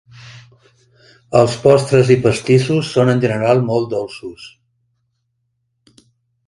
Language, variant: Catalan, Central